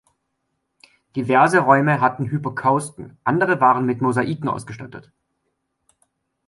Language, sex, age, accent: German, male, 40-49, Deutschland Deutsch